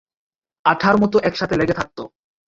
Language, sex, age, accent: Bengali, male, 19-29, Bangladeshi; শুদ্ধ বাংলা